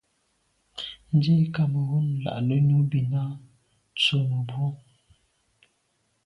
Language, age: Medumba, 30-39